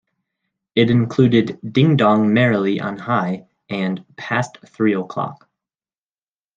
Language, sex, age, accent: English, male, 19-29, United States English